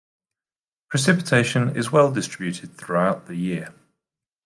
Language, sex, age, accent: English, male, 40-49, England English